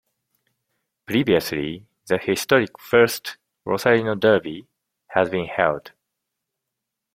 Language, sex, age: English, male, 50-59